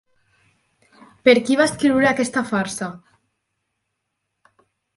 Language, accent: Catalan, valencià